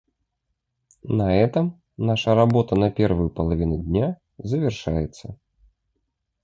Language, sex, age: Russian, male, 30-39